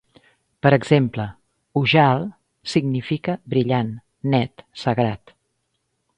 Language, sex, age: Catalan, female, 50-59